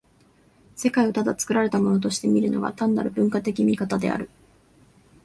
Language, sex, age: Japanese, female, 19-29